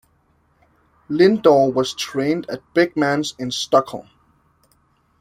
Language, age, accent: English, 19-29, England English